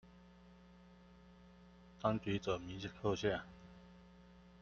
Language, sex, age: Chinese, male, 40-49